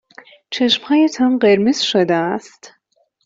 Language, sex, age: Persian, female, 19-29